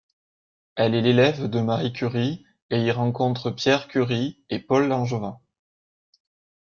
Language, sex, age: French, male, 19-29